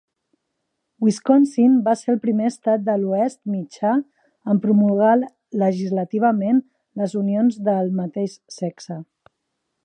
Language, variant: Catalan, Central